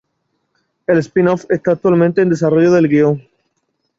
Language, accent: Spanish, España: Sur peninsular (Andalucia, Extremadura, Murcia)